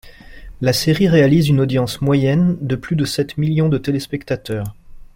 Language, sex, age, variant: French, male, 40-49, Français de métropole